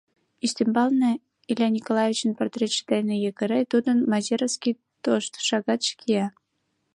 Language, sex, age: Mari, female, 19-29